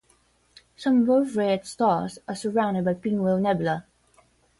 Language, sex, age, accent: English, female, 19-29, United States English; England English